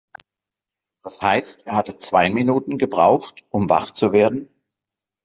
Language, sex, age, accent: German, male, 50-59, Deutschland Deutsch